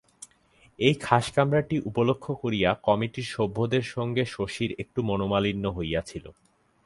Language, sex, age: Bengali, male, 19-29